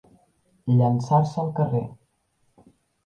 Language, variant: Catalan, Balear